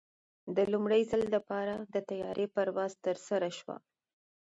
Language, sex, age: Pashto, female, 40-49